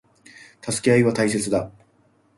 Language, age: Japanese, 30-39